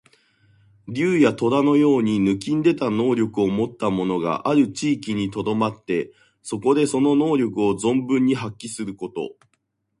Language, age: Japanese, 30-39